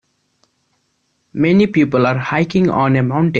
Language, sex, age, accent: English, male, under 19, United States English